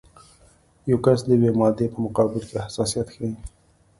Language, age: Pashto, 30-39